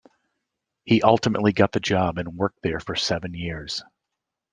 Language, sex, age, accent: English, male, 50-59, United States English